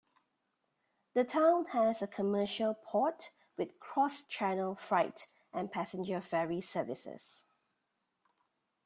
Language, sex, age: English, female, 30-39